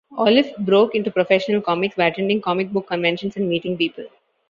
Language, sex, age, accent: English, female, 19-29, India and South Asia (India, Pakistan, Sri Lanka)